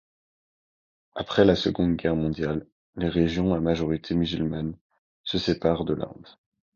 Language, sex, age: French, male, 19-29